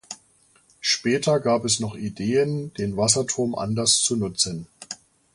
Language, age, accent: German, 50-59, Deutschland Deutsch